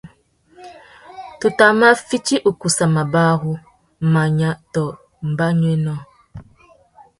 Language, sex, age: Tuki, female, 30-39